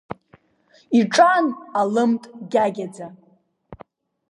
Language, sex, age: Abkhazian, female, under 19